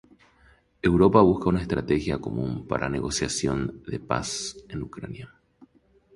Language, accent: Spanish, Rioplatense: Argentina, Uruguay, este de Bolivia, Paraguay